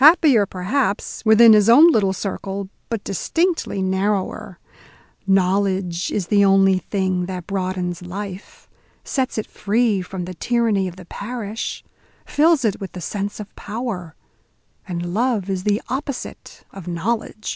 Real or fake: real